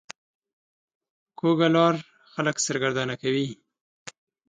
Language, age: Pashto, 30-39